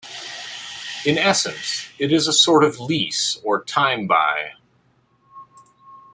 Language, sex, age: English, male, 50-59